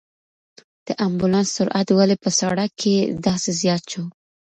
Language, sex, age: Pashto, female, under 19